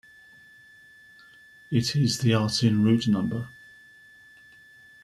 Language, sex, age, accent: English, male, 50-59, England English